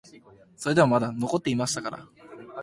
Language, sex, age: Japanese, male, under 19